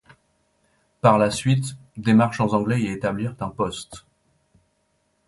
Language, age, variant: French, 40-49, Français des départements et régions d'outre-mer